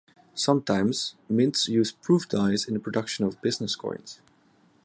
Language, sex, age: English, male, 19-29